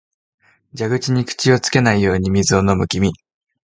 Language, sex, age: Japanese, male, 19-29